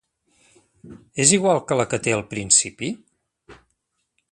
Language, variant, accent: Catalan, Central, central